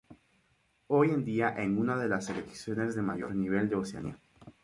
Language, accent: Spanish, América central